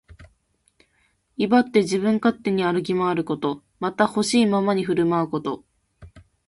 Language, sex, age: Japanese, female, 19-29